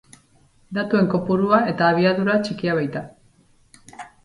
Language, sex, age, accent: Basque, female, 40-49, Erdialdekoa edo Nafarra (Gipuzkoa, Nafarroa)